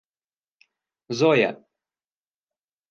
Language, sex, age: Russian, male, 19-29